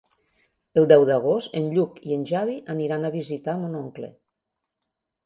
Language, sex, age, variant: Catalan, female, 50-59, Central